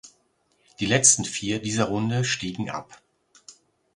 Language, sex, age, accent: German, male, 60-69, Deutschland Deutsch